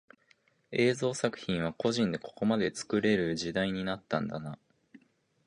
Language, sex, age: Japanese, male, 19-29